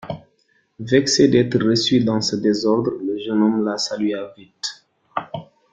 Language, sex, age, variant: French, male, 19-29, Français d'Afrique subsaharienne et des îles africaines